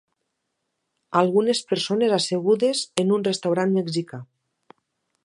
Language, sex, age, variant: Catalan, female, 40-49, Nord-Occidental